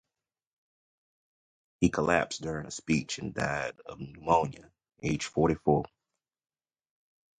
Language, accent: English, United States English